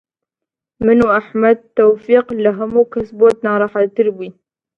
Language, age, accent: Central Kurdish, 19-29, سۆرانی